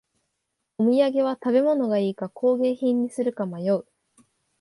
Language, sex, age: Japanese, female, under 19